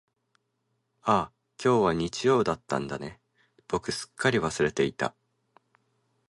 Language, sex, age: Japanese, male, 19-29